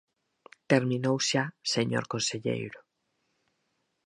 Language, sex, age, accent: Galician, female, 50-59, Normativo (estándar)